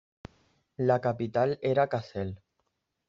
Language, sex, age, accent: Catalan, male, under 19, valencià